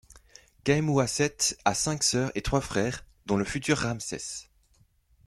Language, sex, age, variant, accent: French, male, 19-29, Français d'Europe, Français de Belgique